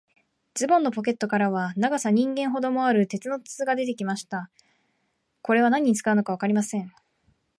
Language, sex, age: Japanese, female, 19-29